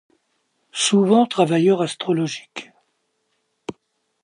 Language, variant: French, Français de métropole